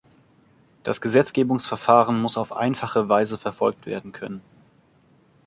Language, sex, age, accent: German, male, 30-39, Deutschland Deutsch